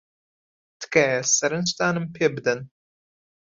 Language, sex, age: Central Kurdish, male, 19-29